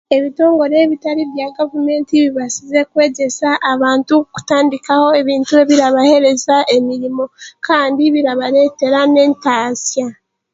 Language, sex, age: Chiga, female, 19-29